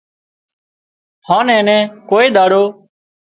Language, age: Wadiyara Koli, 30-39